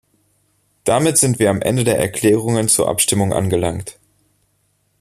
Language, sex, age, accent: German, male, 19-29, Deutschland Deutsch